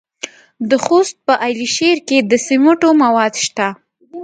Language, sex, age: Pashto, female, under 19